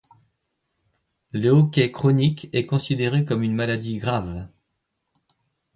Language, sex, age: French, male, 50-59